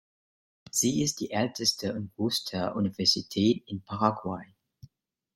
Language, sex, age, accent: German, male, 30-39, Deutschland Deutsch